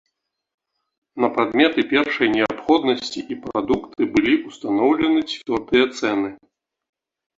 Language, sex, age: Belarusian, male, 30-39